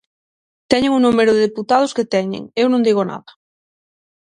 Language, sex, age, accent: Galician, female, 19-29, Oriental (común en zona oriental); Normativo (estándar)